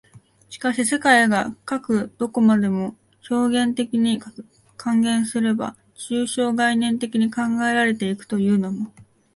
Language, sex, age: Japanese, female, 19-29